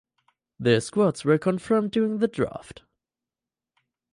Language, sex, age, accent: English, male, 19-29, United States English